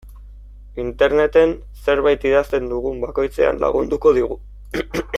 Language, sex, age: Basque, male, 19-29